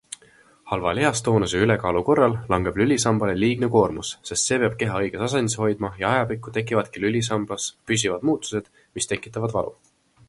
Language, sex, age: Estonian, male, 19-29